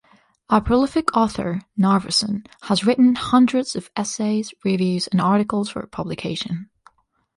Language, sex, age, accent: English, female, 19-29, United States English